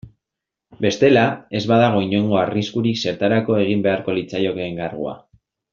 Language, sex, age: Basque, male, 19-29